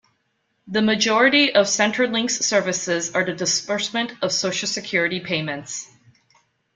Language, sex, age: English, female, 40-49